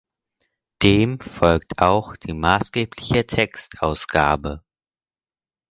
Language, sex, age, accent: German, male, under 19, Deutschland Deutsch